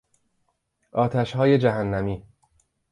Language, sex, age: Persian, male, 40-49